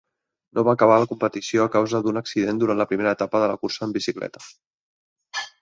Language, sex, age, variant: Catalan, male, 30-39, Central